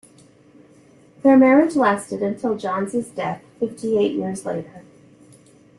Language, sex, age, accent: English, female, 50-59, United States English